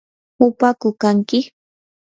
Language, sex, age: Yanahuanca Pasco Quechua, female, 19-29